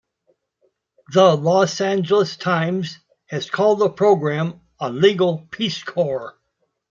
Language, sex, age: English, male, 70-79